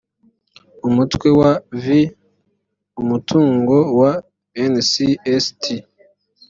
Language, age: Kinyarwanda, 19-29